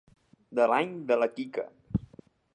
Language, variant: Catalan, Balear